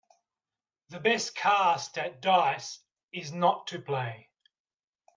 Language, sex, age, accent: English, male, 40-49, Australian English